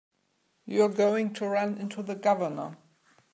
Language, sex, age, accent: English, female, 50-59, England English